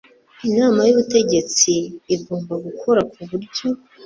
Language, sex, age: Kinyarwanda, female, 19-29